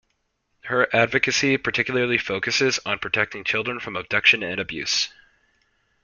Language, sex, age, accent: English, male, under 19, United States English